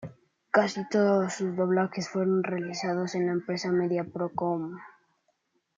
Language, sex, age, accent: Spanish, male, under 19, España: Norte peninsular (Asturias, Castilla y León, Cantabria, País Vasco, Navarra, Aragón, La Rioja, Guadalajara, Cuenca)